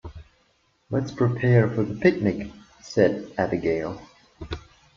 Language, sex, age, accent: English, male, 19-29, United States English